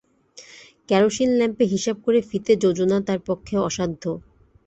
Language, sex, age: Bengali, female, 30-39